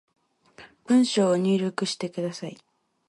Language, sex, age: Japanese, female, 19-29